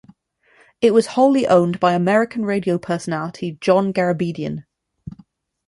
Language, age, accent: English, 30-39, England English